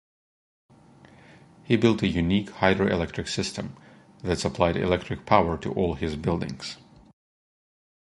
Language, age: English, 30-39